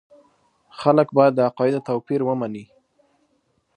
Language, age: Pashto, 19-29